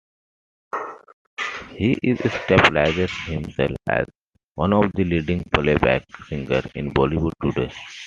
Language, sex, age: English, male, 19-29